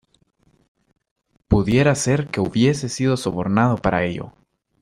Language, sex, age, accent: Spanish, male, under 19, América central